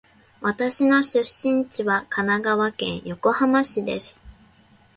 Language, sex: Japanese, female